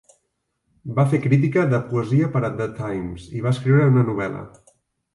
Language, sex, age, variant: Catalan, male, 40-49, Central